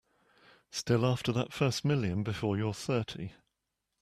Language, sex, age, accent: English, male, 50-59, England English